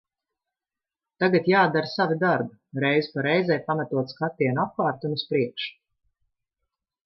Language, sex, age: Latvian, female, 50-59